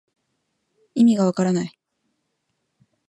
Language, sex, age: Japanese, female, 19-29